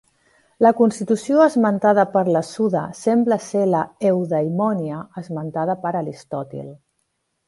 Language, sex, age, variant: Catalan, female, 40-49, Central